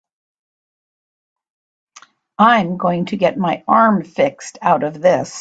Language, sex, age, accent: English, female, 70-79, United States English